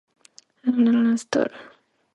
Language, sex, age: English, female, 19-29